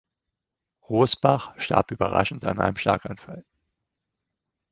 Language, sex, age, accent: German, male, 30-39, Deutschland Deutsch